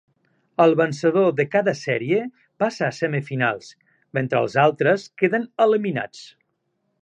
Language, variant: Catalan, Central